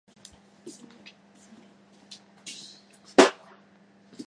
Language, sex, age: Japanese, male, 19-29